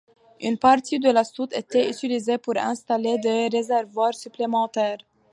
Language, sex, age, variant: French, female, 19-29, Français de métropole